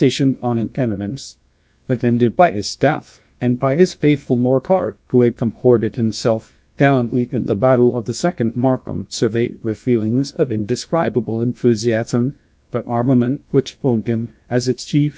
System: TTS, GlowTTS